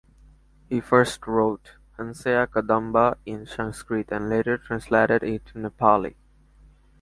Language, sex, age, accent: English, male, under 19, United States English